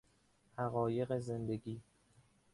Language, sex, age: Persian, male, 19-29